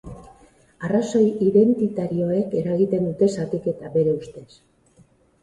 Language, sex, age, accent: Basque, female, 50-59, Erdialdekoa edo Nafarra (Gipuzkoa, Nafarroa)